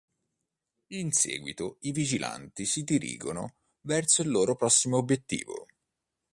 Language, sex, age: Italian, male, 30-39